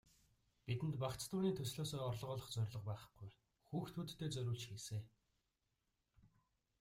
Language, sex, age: Mongolian, male, 30-39